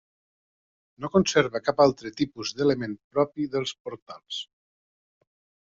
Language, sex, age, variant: Catalan, male, 40-49, Septentrional